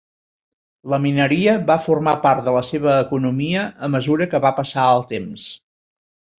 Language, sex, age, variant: Catalan, male, 50-59, Central